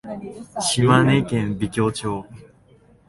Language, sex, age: Japanese, male, 19-29